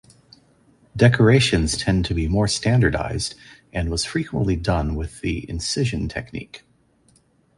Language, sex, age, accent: English, male, 40-49, United States English